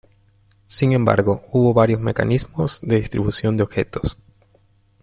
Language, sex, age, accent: Spanish, male, 19-29, Caribe: Cuba, Venezuela, Puerto Rico, República Dominicana, Panamá, Colombia caribeña, México caribeño, Costa del golfo de México